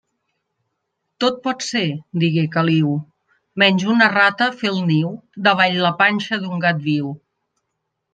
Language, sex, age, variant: Catalan, female, 50-59, Central